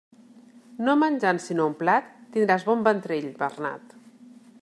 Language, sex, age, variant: Catalan, female, 40-49, Central